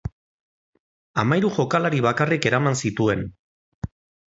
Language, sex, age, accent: Basque, male, 40-49, Mendebalekoa (Araba, Bizkaia, Gipuzkoako mendebaleko herri batzuk)